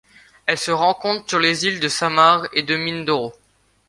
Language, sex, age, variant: French, male, under 19, Français de métropole